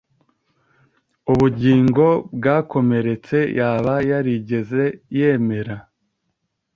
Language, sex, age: Kinyarwanda, male, 30-39